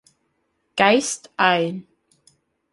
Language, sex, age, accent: German, male, under 19, Deutschland Deutsch